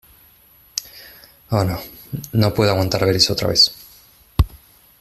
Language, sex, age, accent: Spanish, male, 30-39, Rioplatense: Argentina, Uruguay, este de Bolivia, Paraguay